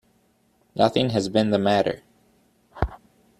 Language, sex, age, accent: English, male, 30-39, United States English